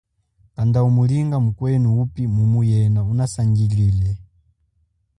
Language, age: Chokwe, 19-29